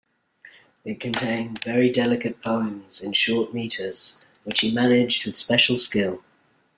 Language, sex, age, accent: English, male, 40-49, England English